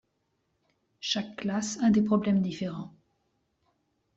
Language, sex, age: French, female, 40-49